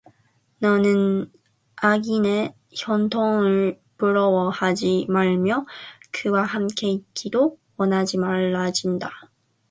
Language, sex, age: Korean, female, 19-29